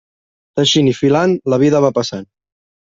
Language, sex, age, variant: Catalan, male, 19-29, Central